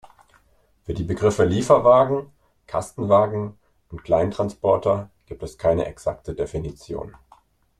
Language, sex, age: German, male, 30-39